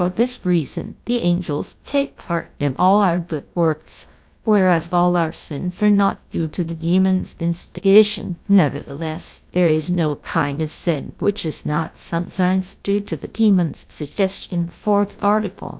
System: TTS, GlowTTS